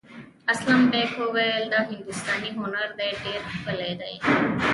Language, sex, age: Pashto, female, 19-29